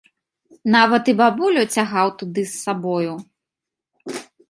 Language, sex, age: Belarusian, female, 19-29